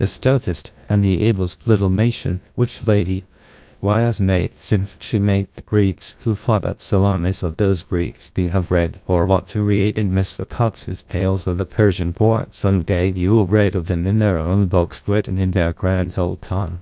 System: TTS, GlowTTS